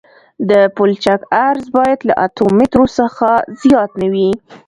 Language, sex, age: Pashto, female, 19-29